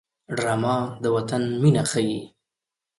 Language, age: Pashto, 30-39